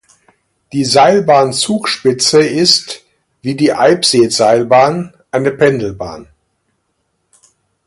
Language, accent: German, Deutschland Deutsch